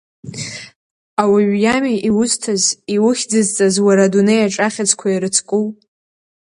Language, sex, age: Abkhazian, female, under 19